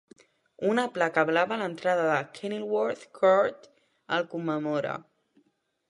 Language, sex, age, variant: Catalan, male, 19-29, Central